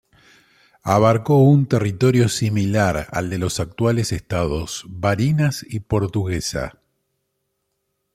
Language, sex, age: Spanish, male, 50-59